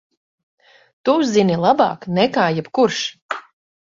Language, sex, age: Latvian, female, 30-39